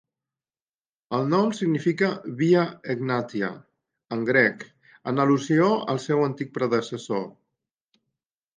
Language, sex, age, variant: Catalan, male, 50-59, Central